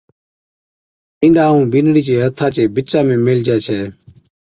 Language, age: Od, 30-39